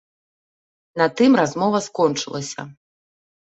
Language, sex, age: Belarusian, female, 30-39